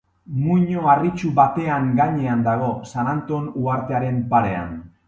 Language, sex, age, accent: Basque, male, 30-39, Erdialdekoa edo Nafarra (Gipuzkoa, Nafarroa)